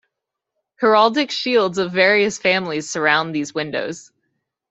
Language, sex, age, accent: English, female, 19-29, United States English